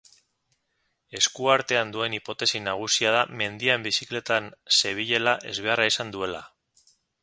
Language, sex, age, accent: Basque, male, 30-39, Mendebalekoa (Araba, Bizkaia, Gipuzkoako mendebaleko herri batzuk)